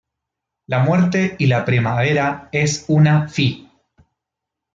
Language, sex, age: Spanish, male, 30-39